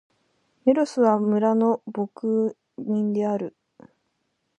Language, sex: Japanese, female